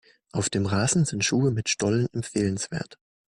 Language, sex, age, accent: German, male, 19-29, Deutschland Deutsch